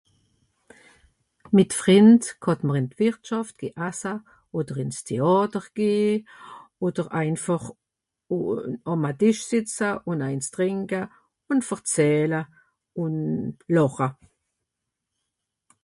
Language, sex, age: Swiss German, female, 60-69